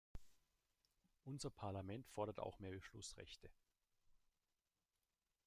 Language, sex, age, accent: German, male, 30-39, Deutschland Deutsch